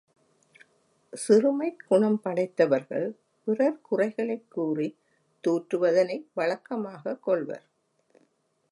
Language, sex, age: Tamil, female, 70-79